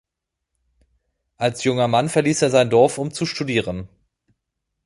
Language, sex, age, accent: German, male, 30-39, Deutschland Deutsch